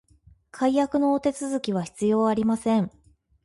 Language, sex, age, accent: Japanese, female, 30-39, 標準語